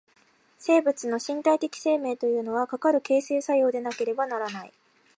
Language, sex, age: Japanese, female, 19-29